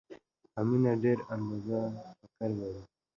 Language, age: Pashto, under 19